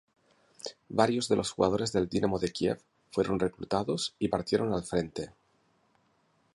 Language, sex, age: Spanish, male, 50-59